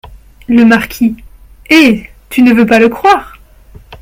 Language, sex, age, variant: French, female, 19-29, Français de métropole